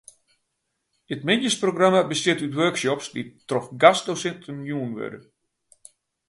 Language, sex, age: Western Frisian, male, 50-59